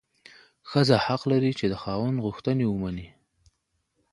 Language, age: Pashto, 30-39